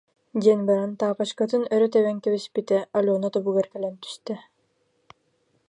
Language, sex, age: Yakut, female, 19-29